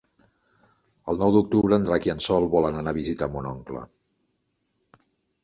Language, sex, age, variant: Catalan, male, 40-49, Central